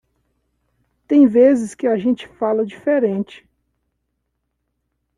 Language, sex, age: Portuguese, male, 30-39